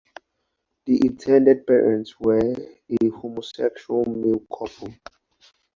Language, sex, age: English, male, 19-29